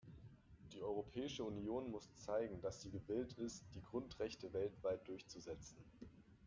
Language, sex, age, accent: German, male, 19-29, Deutschland Deutsch